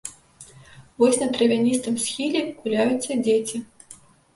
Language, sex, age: Belarusian, female, 19-29